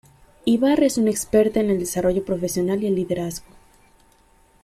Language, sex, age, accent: Spanish, female, 19-29, México